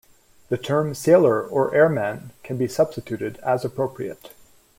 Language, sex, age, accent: English, male, 30-39, United States English